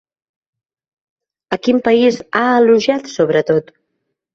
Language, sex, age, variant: Catalan, female, 30-39, Central